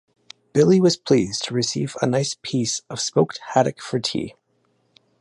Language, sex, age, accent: English, male, 30-39, Canadian English